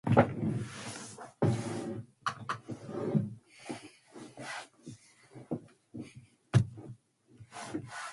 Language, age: English, 19-29